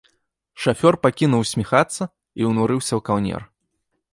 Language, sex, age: Belarusian, male, 30-39